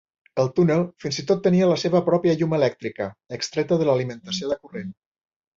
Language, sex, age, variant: Catalan, male, 60-69, Central